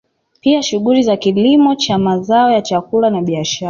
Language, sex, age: Swahili, female, 19-29